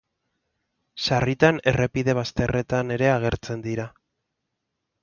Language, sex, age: Basque, male, 30-39